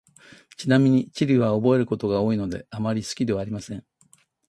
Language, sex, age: Japanese, male, 70-79